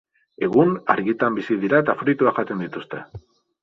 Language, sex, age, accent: Basque, male, 30-39, Mendebalekoa (Araba, Bizkaia, Gipuzkoako mendebaleko herri batzuk)